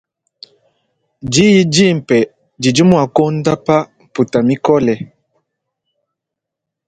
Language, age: Luba-Lulua, 19-29